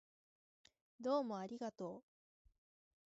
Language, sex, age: Japanese, female, 19-29